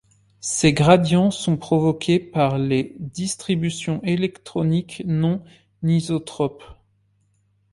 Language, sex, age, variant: French, male, 19-29, Français de métropole